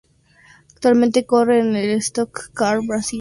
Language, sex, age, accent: Spanish, female, 19-29, México